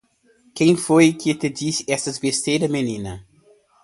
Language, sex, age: Portuguese, male, 50-59